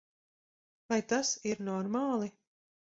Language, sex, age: Latvian, female, 40-49